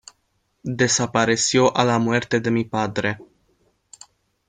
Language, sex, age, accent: Spanish, male, under 19, América central